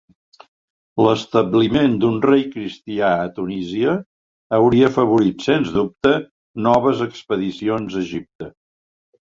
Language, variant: Catalan, Central